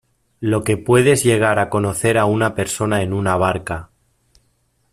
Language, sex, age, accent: Spanish, male, 40-49, España: Norte peninsular (Asturias, Castilla y León, Cantabria, País Vasco, Navarra, Aragón, La Rioja, Guadalajara, Cuenca)